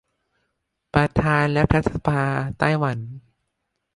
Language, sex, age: Thai, male, under 19